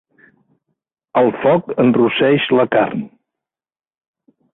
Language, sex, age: Catalan, male, 50-59